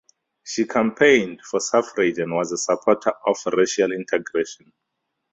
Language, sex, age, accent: English, male, 30-39, Southern African (South Africa, Zimbabwe, Namibia)